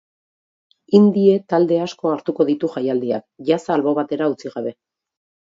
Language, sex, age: Basque, female, 40-49